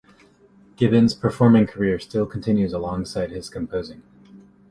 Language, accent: English, United States English